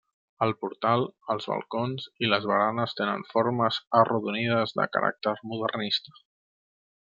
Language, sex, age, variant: Catalan, male, 30-39, Central